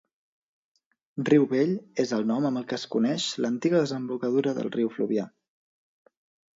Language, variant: Catalan, Central